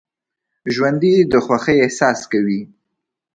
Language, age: Pashto, 19-29